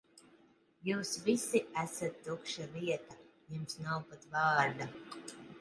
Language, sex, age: Latvian, female, 30-39